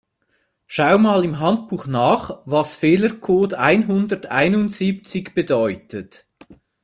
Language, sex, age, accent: German, male, 40-49, Schweizerdeutsch